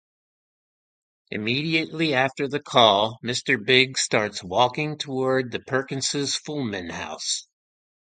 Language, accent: English, United States English